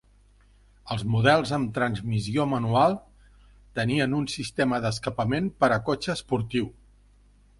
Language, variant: Catalan, Central